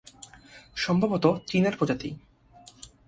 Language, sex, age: Bengali, male, under 19